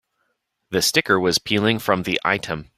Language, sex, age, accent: English, male, 30-39, United States English